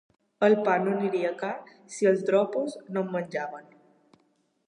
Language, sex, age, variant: Catalan, female, under 19, Balear